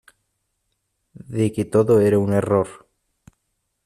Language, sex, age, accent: Spanish, male, under 19, España: Centro-Sur peninsular (Madrid, Toledo, Castilla-La Mancha)